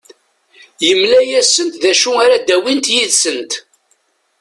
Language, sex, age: Kabyle, female, 60-69